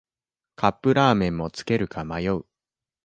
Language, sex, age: Japanese, male, 19-29